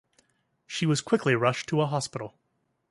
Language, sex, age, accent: English, male, 30-39, United States English